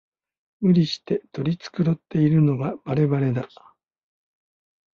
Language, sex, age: Japanese, male, 60-69